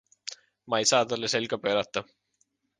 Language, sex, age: Estonian, male, 19-29